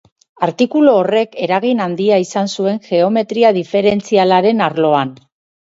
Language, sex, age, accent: Basque, female, 50-59, Erdialdekoa edo Nafarra (Gipuzkoa, Nafarroa)